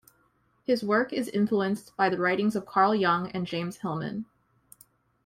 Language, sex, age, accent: English, female, 19-29, United States English